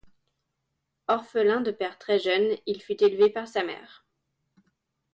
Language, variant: French, Français de métropole